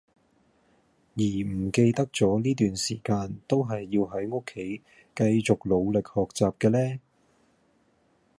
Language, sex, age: Cantonese, male, 40-49